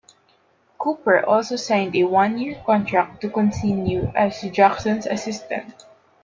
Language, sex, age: English, female, under 19